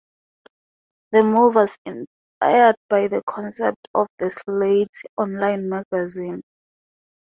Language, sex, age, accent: English, female, 19-29, Southern African (South Africa, Zimbabwe, Namibia)